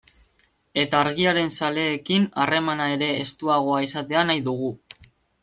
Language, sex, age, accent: Basque, male, 19-29, Mendebalekoa (Araba, Bizkaia, Gipuzkoako mendebaleko herri batzuk)